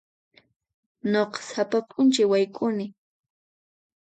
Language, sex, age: Puno Quechua, female, 19-29